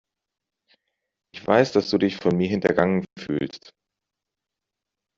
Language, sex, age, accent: German, male, 40-49, Deutschland Deutsch